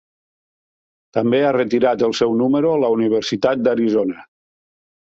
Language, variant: Catalan, Nord-Occidental